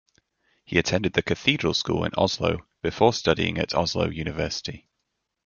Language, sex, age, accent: English, male, 19-29, England English